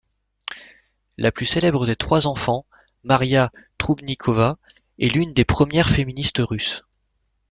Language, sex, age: French, male, 40-49